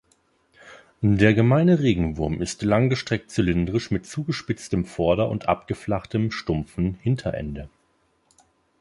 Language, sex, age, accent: German, male, 30-39, Deutschland Deutsch